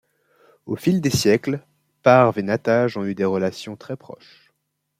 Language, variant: French, Français de métropole